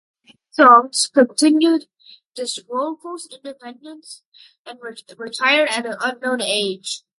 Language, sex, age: English, male, 19-29